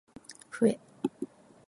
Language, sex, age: Japanese, female, 40-49